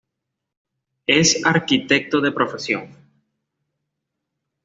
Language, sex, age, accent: Spanish, male, 19-29, Caribe: Cuba, Venezuela, Puerto Rico, República Dominicana, Panamá, Colombia caribeña, México caribeño, Costa del golfo de México